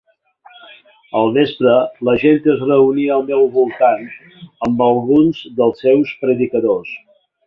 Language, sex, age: Catalan, male, 60-69